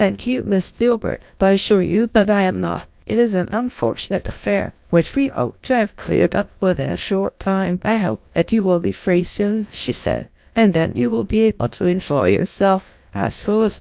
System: TTS, GlowTTS